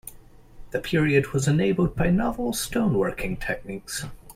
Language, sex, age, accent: English, male, 19-29, United States English